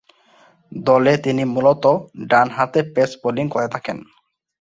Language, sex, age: Bengali, male, 19-29